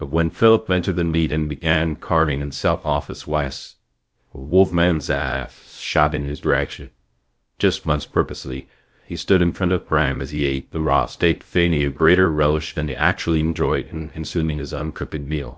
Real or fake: fake